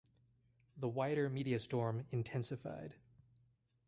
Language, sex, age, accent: English, male, 30-39, United States English